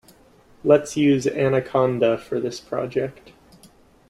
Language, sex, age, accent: English, male, 19-29, United States English